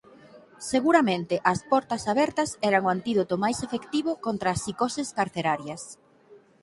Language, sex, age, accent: Galician, female, 19-29, Oriental (común en zona oriental); Normativo (estándar)